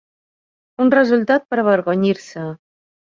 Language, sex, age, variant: Catalan, female, 50-59, Balear